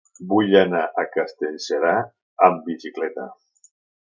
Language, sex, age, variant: Catalan, male, 70-79, Central